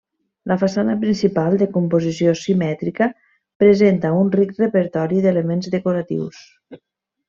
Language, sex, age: Catalan, female, 50-59